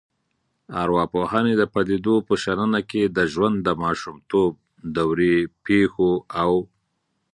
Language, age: Pashto, 40-49